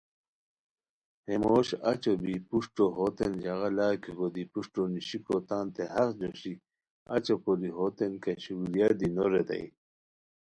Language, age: Khowar, 40-49